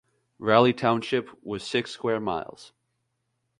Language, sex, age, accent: English, male, 19-29, United States English